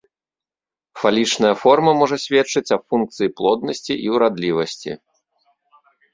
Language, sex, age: Belarusian, male, 30-39